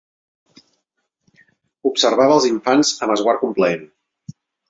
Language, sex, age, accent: Catalan, male, 40-49, Català central